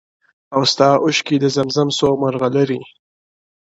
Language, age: Pashto, 19-29